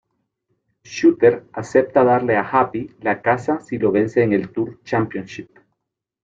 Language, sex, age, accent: Spanish, male, 40-49, América central